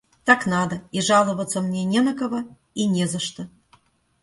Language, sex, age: Russian, female, 40-49